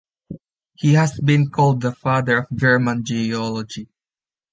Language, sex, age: English, male, 19-29